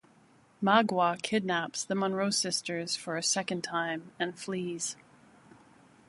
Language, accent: English, Canadian English